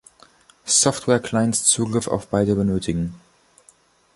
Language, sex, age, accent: German, male, under 19, Deutschland Deutsch